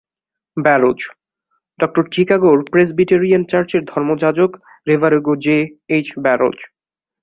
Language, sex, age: Bengali, male, under 19